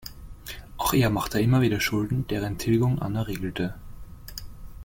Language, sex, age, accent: German, male, 19-29, Österreichisches Deutsch